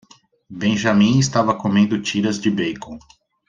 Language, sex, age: Portuguese, male, 30-39